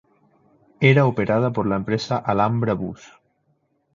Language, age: Spanish, 19-29